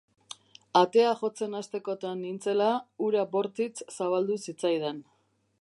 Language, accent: Basque, Erdialdekoa edo Nafarra (Gipuzkoa, Nafarroa)